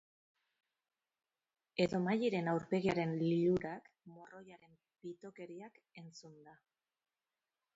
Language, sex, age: Basque, female, 40-49